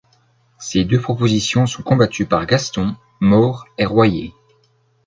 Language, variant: French, Français de métropole